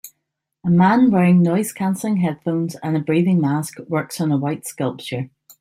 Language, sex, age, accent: English, female, 30-39, Irish English